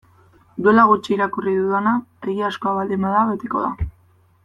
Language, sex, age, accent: Basque, female, 19-29, Mendebalekoa (Araba, Bizkaia, Gipuzkoako mendebaleko herri batzuk)